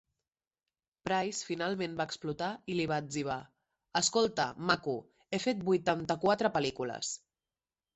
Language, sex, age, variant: Catalan, female, 19-29, Central